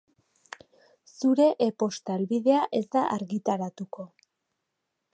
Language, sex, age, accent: Basque, female, 30-39, Erdialdekoa edo Nafarra (Gipuzkoa, Nafarroa)